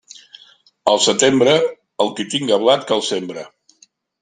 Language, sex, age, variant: Catalan, male, 50-59, Central